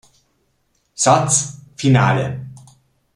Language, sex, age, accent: German, male, 30-39, Deutschland Deutsch